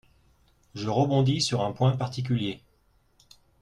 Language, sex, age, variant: French, male, 40-49, Français de métropole